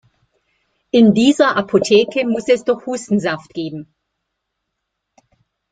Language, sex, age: German, female, 50-59